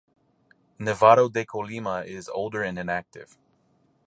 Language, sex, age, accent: English, male, 40-49, United States English